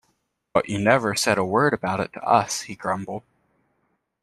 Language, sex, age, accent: English, male, 19-29, United States English